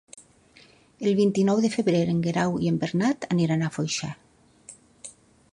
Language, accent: Catalan, valencià; valencià meridional